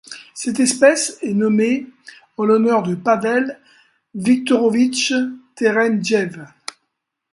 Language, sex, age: French, male, 60-69